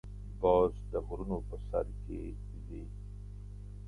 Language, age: Pashto, 40-49